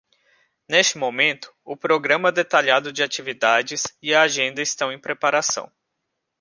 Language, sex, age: Portuguese, male, 19-29